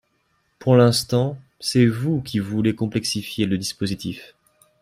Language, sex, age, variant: French, male, 19-29, Français de métropole